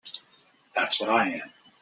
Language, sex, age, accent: English, male, 40-49, United States English